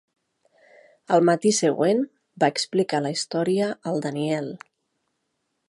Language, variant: Catalan, Nord-Occidental